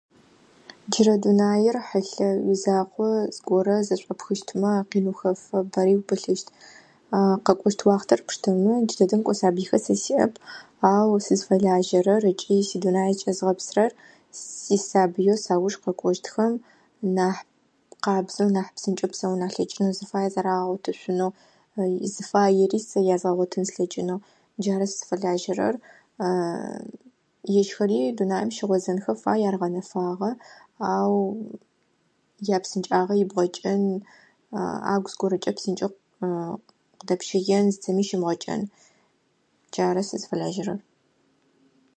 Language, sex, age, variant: Adyghe, female, 19-29, Адыгабзэ (Кирил, пстэумэ зэдыряе)